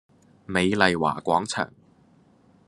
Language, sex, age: Cantonese, male, under 19